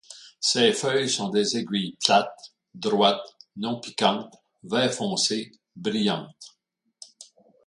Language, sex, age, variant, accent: French, male, 70-79, Français d'Amérique du Nord, Français du Canada